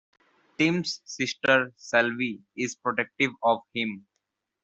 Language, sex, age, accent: English, male, 19-29, India and South Asia (India, Pakistan, Sri Lanka)